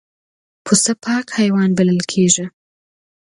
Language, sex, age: Pashto, female, 19-29